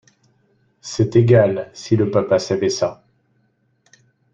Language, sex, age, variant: French, male, 50-59, Français de métropole